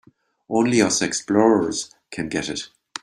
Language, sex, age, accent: English, male, 60-69, Irish English